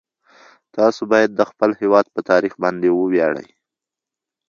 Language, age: Pashto, 19-29